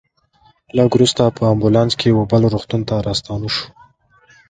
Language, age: Pashto, 19-29